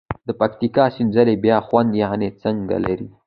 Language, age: Pashto, under 19